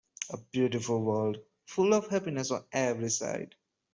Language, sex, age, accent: English, male, 19-29, India and South Asia (India, Pakistan, Sri Lanka)